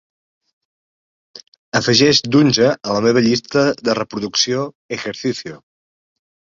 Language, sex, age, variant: Catalan, male, 30-39, Central